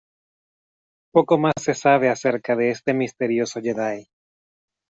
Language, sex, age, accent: Spanish, male, 30-39, América central